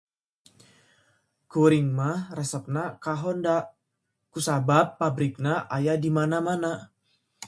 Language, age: Sundanese, 19-29